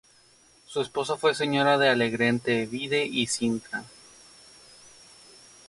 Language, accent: Spanish, México